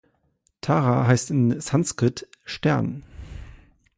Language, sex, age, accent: German, male, 30-39, Deutschland Deutsch